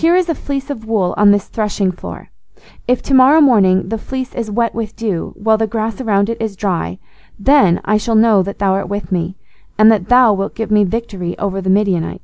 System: none